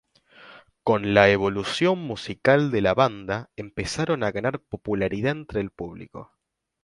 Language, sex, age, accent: Spanish, male, under 19, Rioplatense: Argentina, Uruguay, este de Bolivia, Paraguay